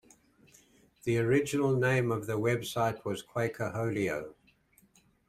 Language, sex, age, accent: English, male, 70-79, New Zealand English